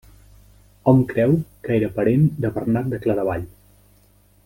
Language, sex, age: Catalan, male, 40-49